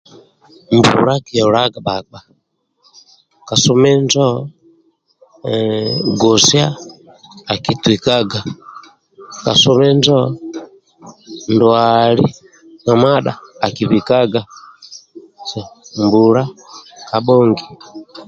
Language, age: Amba (Uganda), 30-39